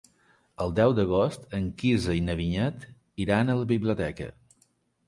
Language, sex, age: Catalan, male, 40-49